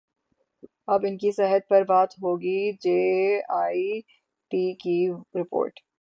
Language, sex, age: Urdu, female, 19-29